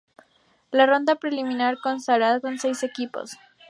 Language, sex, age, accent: Spanish, female, 19-29, México